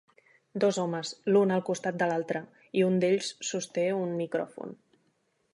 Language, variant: Catalan, Nord-Occidental